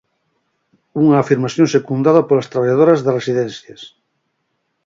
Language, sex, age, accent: Galician, male, 50-59, Atlántico (seseo e gheada)